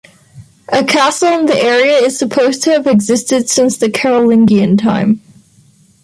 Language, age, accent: English, 19-29, United States English